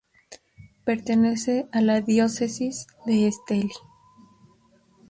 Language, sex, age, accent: Spanish, female, 19-29, México